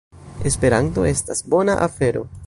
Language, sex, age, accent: Esperanto, male, under 19, Internacia